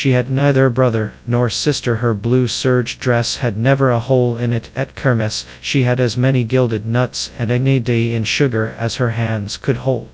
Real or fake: fake